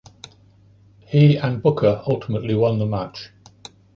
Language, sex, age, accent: English, male, 60-69, England English